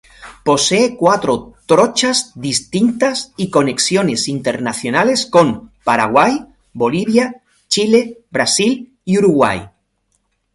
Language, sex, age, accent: Spanish, male, 50-59, España: Sur peninsular (Andalucia, Extremadura, Murcia)